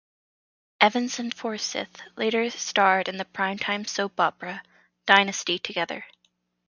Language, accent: English, United States English; Canadian English